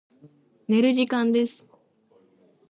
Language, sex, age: Japanese, female, 19-29